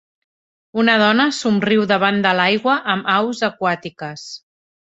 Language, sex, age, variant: Catalan, female, 40-49, Central